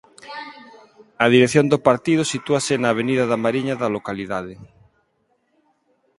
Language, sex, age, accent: Galician, male, 40-49, Neofalante